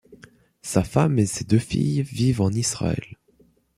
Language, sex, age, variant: French, male, under 19, Français de métropole